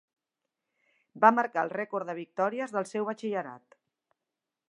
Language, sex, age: Catalan, female, 50-59